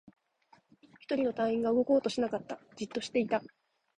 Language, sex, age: Japanese, female, 19-29